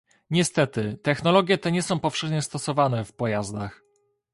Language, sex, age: Polish, male, 19-29